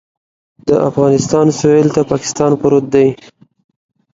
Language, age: Pashto, 19-29